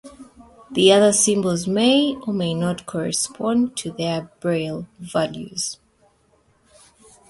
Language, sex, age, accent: English, female, 30-39, United States English